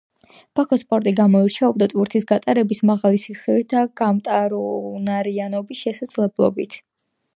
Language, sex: Georgian, female